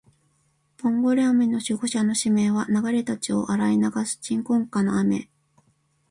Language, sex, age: Japanese, female, 40-49